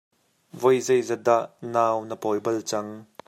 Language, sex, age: Hakha Chin, male, 30-39